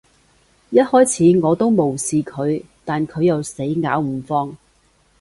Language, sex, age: Cantonese, female, 40-49